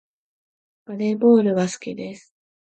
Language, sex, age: English, female, 19-29